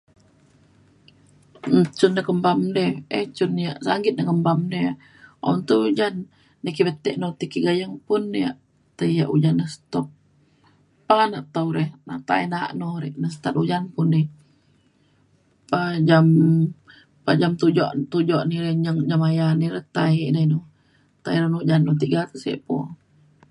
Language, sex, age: Mainstream Kenyah, female, 30-39